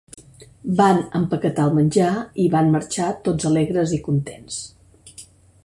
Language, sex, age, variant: Catalan, female, 50-59, Central